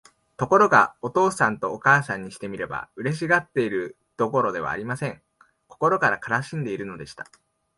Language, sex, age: Japanese, male, 19-29